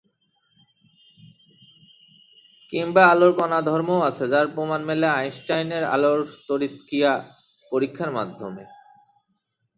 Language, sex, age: Bengali, male, 19-29